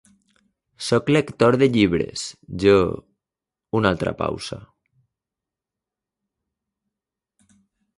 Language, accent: Catalan, valencià